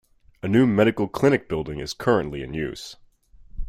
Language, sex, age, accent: English, male, 19-29, United States English